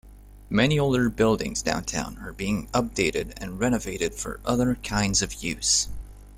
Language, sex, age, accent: English, male, 19-29, United States English